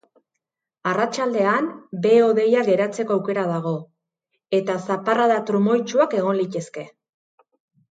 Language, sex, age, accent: Basque, female, 40-49, Erdialdekoa edo Nafarra (Gipuzkoa, Nafarroa)